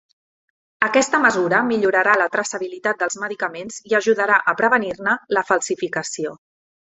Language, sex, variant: Catalan, female, Central